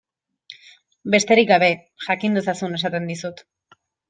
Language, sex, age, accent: Basque, female, 19-29, Erdialdekoa edo Nafarra (Gipuzkoa, Nafarroa)